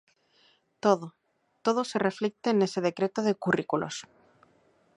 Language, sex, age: Galician, female, 30-39